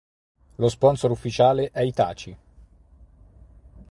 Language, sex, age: Italian, male, 30-39